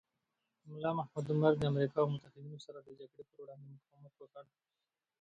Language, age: Pashto, 19-29